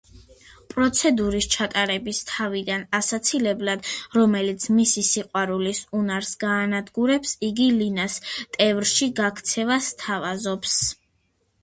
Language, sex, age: Georgian, female, under 19